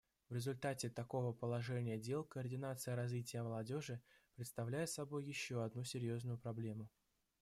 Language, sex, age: Russian, male, 19-29